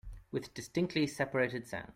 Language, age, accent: English, 30-39, Irish English